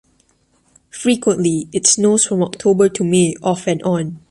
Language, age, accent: English, under 19, United States English